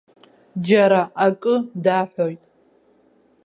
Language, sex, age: Abkhazian, female, 19-29